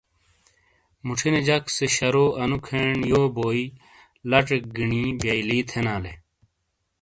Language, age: Shina, 30-39